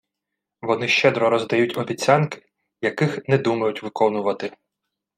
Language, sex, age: Ukrainian, male, 30-39